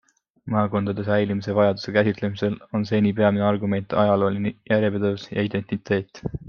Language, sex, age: Estonian, male, 19-29